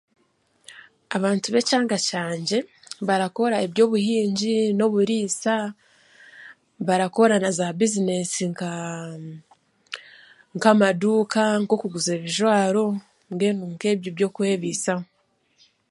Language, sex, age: Chiga, female, 19-29